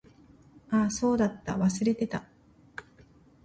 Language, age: Japanese, 50-59